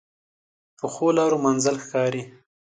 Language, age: Pashto, 19-29